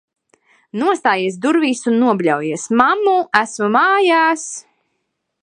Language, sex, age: Latvian, female, 19-29